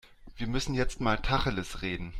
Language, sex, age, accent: German, male, 40-49, Deutschland Deutsch